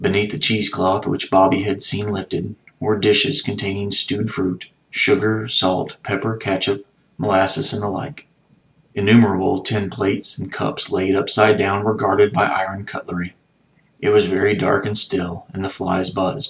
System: none